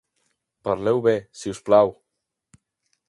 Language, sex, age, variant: Catalan, male, under 19, Central